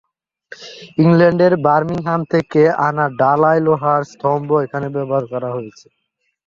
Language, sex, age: Bengali, male, 19-29